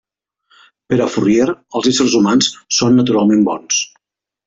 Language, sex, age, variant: Catalan, male, 50-59, Central